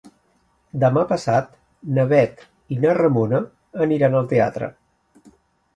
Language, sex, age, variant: Catalan, male, 40-49, Central